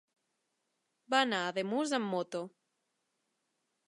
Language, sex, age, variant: Catalan, female, 30-39, Nord-Occidental